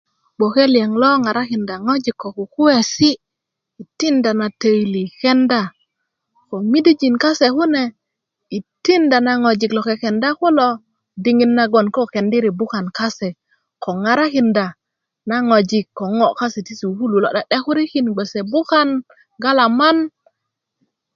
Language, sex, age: Kuku, female, 30-39